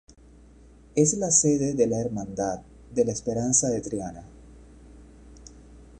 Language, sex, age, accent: Spanish, male, 30-39, Andino-Pacífico: Colombia, Perú, Ecuador, oeste de Bolivia y Venezuela andina